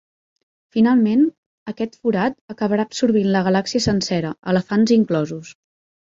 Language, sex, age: Catalan, female, 19-29